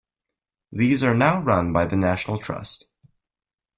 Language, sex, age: English, male, 19-29